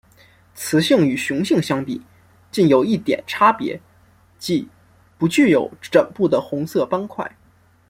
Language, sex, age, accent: Chinese, male, 19-29, 出生地：辽宁省